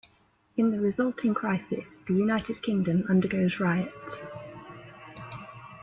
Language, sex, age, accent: English, female, 30-39, England English